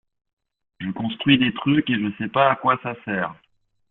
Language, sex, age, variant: French, male, 30-39, Français de métropole